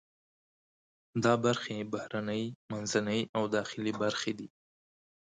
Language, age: Pashto, 19-29